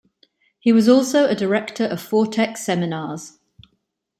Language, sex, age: English, female, 50-59